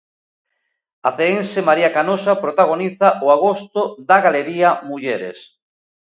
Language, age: Galician, 40-49